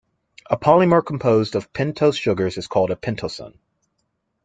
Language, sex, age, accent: English, male, 19-29, United States English